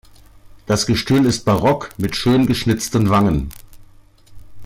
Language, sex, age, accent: German, male, 50-59, Deutschland Deutsch